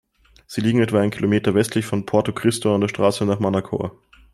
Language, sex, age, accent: German, male, 19-29, Österreichisches Deutsch